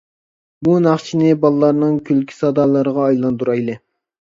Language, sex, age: Uyghur, male, 19-29